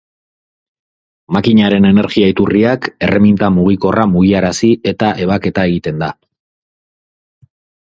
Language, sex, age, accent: Basque, male, 30-39, Erdialdekoa edo Nafarra (Gipuzkoa, Nafarroa)